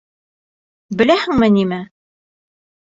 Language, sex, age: Bashkir, female, 19-29